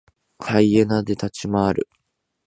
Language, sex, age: Japanese, male, 19-29